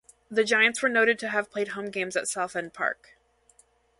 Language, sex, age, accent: English, female, 19-29, United States English